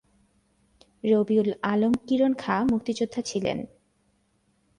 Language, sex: Bengali, female